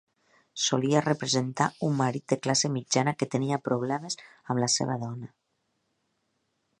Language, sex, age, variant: Catalan, female, 40-49, Nord-Occidental